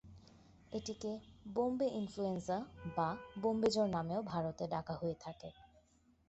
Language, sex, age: Bengali, female, 19-29